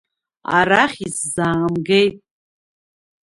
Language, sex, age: Abkhazian, female, 40-49